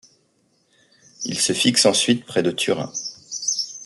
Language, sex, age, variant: French, male, 40-49, Français de métropole